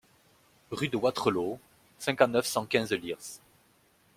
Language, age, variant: French, 30-39, Français de métropole